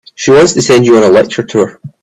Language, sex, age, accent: English, male, 19-29, Scottish English